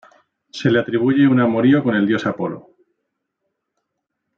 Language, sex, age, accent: Spanish, male, 40-49, España: Centro-Sur peninsular (Madrid, Toledo, Castilla-La Mancha)